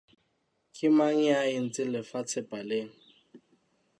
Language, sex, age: Southern Sotho, male, 30-39